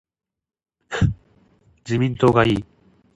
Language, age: Japanese, 19-29